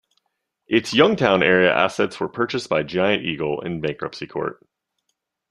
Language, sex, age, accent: English, male, 30-39, United States English